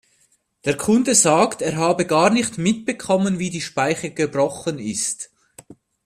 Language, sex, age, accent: German, male, 40-49, Schweizerdeutsch